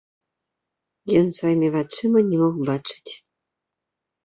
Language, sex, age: Belarusian, female, 30-39